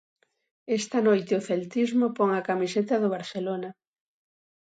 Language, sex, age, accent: Galician, female, 40-49, Oriental (común en zona oriental)